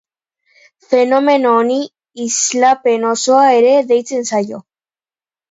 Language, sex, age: Basque, female, under 19